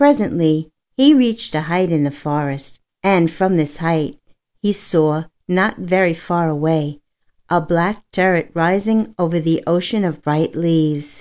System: none